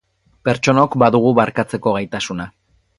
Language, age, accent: Basque, 19-29, Erdialdekoa edo Nafarra (Gipuzkoa, Nafarroa)